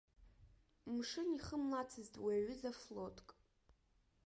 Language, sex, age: Abkhazian, female, under 19